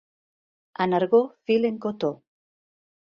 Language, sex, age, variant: Catalan, female, 50-59, Septentrional